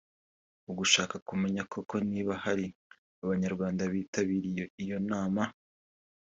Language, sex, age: Kinyarwanda, male, 19-29